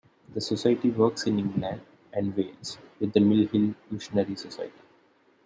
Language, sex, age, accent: English, male, 19-29, India and South Asia (India, Pakistan, Sri Lanka)